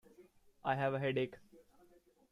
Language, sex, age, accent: English, male, 19-29, India and South Asia (India, Pakistan, Sri Lanka)